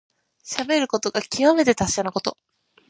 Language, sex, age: Japanese, female, 19-29